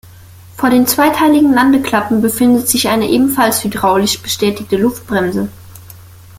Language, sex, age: German, female, under 19